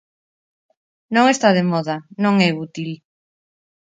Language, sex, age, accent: Galician, female, 40-49, Normativo (estándar)